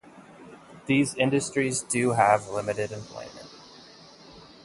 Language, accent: English, United States English